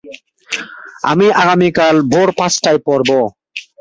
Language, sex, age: Bengali, male, 19-29